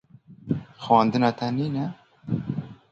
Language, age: Kurdish, 19-29